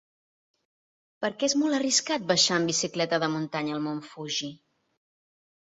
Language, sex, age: Catalan, female, 40-49